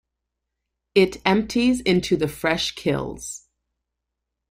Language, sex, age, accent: English, female, 30-39, United States English